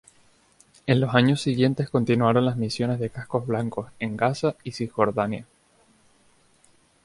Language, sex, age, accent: Spanish, male, 19-29, España: Islas Canarias